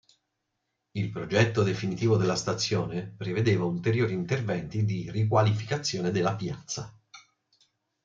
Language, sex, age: Italian, male, 50-59